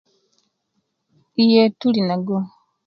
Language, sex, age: Kenyi, female, 19-29